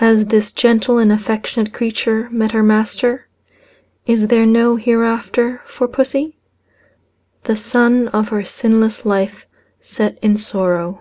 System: none